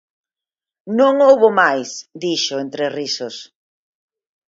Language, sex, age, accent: Galician, female, 50-59, Normativo (estándar)